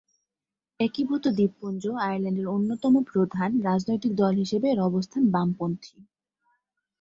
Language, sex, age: Bengali, female, 19-29